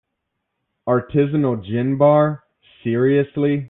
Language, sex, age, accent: English, male, 19-29, United States English